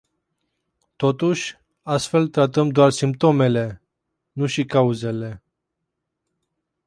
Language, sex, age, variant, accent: Romanian, male, 19-29, Romanian-Romania, Muntenesc